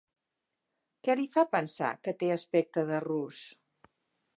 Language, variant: Catalan, Central